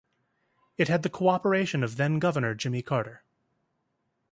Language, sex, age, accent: English, male, 30-39, United States English